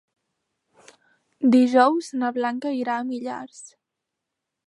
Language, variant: Catalan, Central